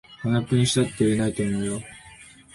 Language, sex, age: Japanese, male, 19-29